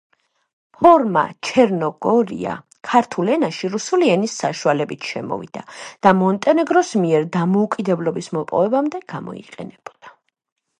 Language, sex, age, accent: Georgian, female, 19-29, ჩვეულებრივი